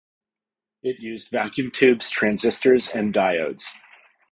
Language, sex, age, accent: English, male, 30-39, United States English